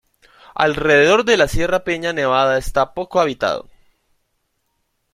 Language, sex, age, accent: Spanish, male, 19-29, Andino-Pacífico: Colombia, Perú, Ecuador, oeste de Bolivia y Venezuela andina